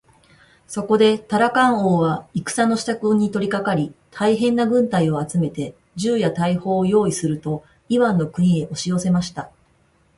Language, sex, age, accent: Japanese, female, 40-49, 関西弁